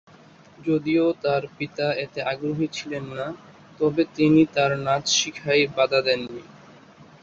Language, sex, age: Bengali, male, 19-29